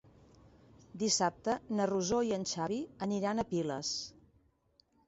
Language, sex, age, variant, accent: Catalan, female, 50-59, Central, central